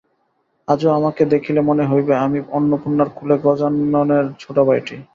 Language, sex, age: Bengali, male, 19-29